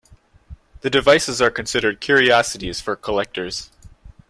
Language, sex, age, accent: English, male, 19-29, United States English